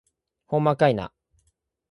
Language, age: Japanese, 19-29